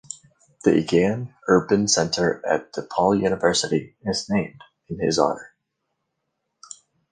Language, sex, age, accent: English, male, 30-39, United States English